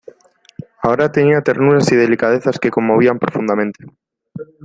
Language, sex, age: Spanish, male, 19-29